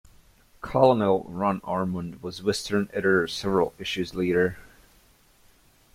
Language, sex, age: English, male, under 19